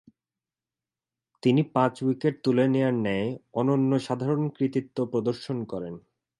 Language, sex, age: Bengali, male, 19-29